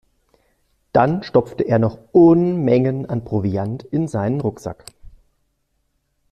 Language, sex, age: German, male, 30-39